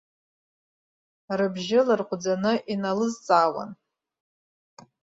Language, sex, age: Abkhazian, female, 40-49